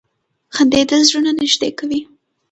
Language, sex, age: Pashto, female, 19-29